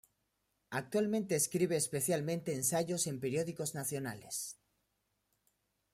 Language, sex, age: Spanish, male, 19-29